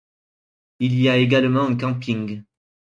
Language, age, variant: French, 30-39, Français de métropole